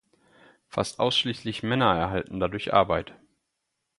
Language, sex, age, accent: German, male, 30-39, Deutschland Deutsch